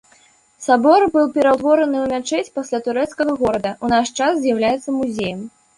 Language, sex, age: Belarusian, female, 19-29